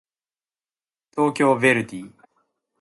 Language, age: Japanese, 19-29